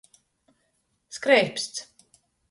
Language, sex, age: Latgalian, female, 40-49